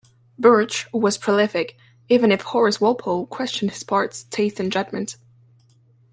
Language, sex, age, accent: English, female, 19-29, United States English